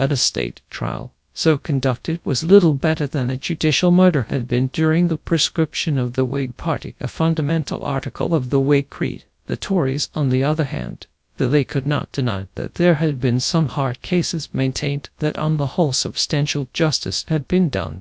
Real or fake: fake